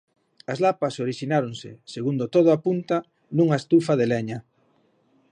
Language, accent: Galician, Normativo (estándar)